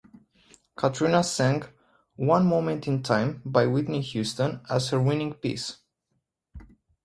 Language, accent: English, United States English